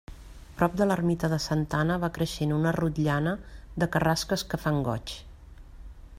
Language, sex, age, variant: Catalan, female, 50-59, Central